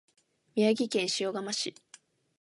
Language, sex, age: Japanese, female, 19-29